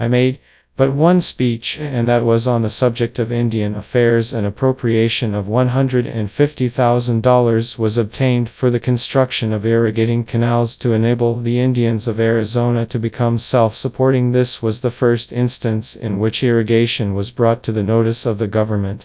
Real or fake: fake